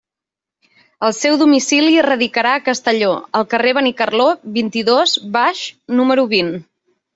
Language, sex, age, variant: Catalan, female, 19-29, Central